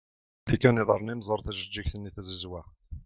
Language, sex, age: Kabyle, male, 50-59